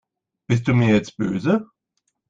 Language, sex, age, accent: German, male, 30-39, Deutschland Deutsch